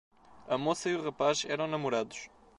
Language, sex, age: Portuguese, male, 19-29